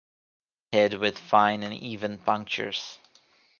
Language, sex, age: English, male, 19-29